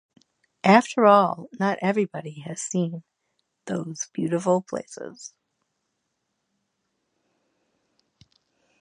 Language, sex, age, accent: English, female, 50-59, United States English